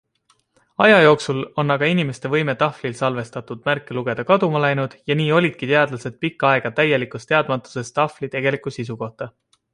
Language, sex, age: Estonian, male, 30-39